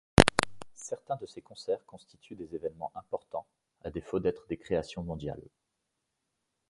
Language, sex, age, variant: French, male, 30-39, Français de métropole